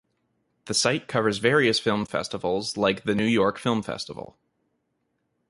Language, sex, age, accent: English, male, 19-29, United States English